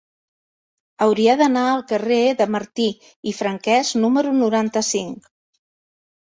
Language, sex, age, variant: Catalan, female, 50-59, Central